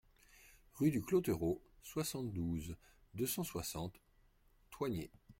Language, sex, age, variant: French, male, 40-49, Français de métropole